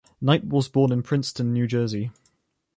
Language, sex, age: English, male, 19-29